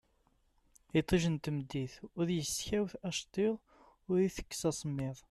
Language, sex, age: Kabyle, male, 30-39